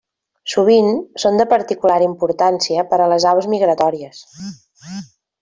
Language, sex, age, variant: Catalan, female, 40-49, Central